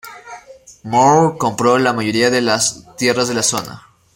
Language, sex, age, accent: Spanish, male, 19-29, Andino-Pacífico: Colombia, Perú, Ecuador, oeste de Bolivia y Venezuela andina